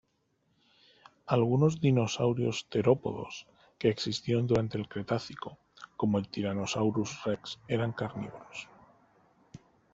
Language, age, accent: Spanish, 40-49, España: Centro-Sur peninsular (Madrid, Toledo, Castilla-La Mancha)